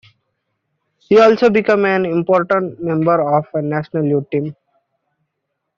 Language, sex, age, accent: English, male, 19-29, India and South Asia (India, Pakistan, Sri Lanka)